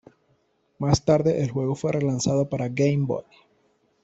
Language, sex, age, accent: Spanish, male, 30-39, Caribe: Cuba, Venezuela, Puerto Rico, República Dominicana, Panamá, Colombia caribeña, México caribeño, Costa del golfo de México